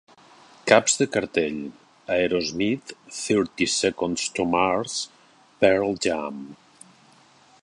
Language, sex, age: Catalan, male, 50-59